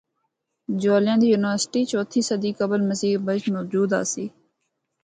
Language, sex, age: Northern Hindko, female, 19-29